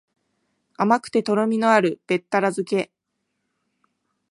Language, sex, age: Japanese, female, 19-29